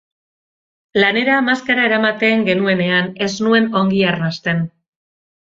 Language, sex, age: Basque, female, 40-49